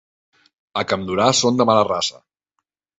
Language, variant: Catalan, Central